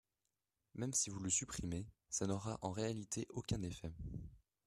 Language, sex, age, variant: French, male, under 19, Français de métropole